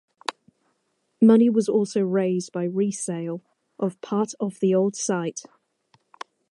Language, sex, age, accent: English, female, 19-29, England English